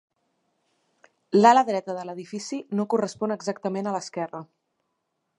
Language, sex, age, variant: Catalan, female, 30-39, Central